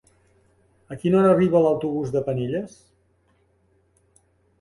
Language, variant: Catalan, Central